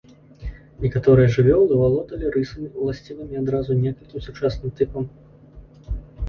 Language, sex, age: Belarusian, male, 30-39